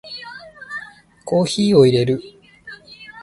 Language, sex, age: Japanese, male, 30-39